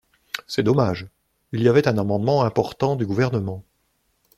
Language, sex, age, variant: French, male, 60-69, Français de métropole